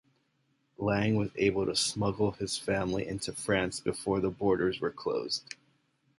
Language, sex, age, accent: English, male, 19-29, United States English